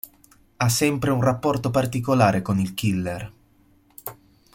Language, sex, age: Italian, male, 19-29